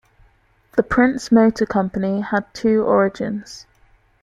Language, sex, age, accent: English, female, 19-29, England English